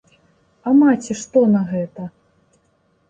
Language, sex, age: Belarusian, female, 19-29